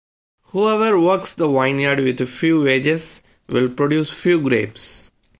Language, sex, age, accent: English, male, 30-39, India and South Asia (India, Pakistan, Sri Lanka)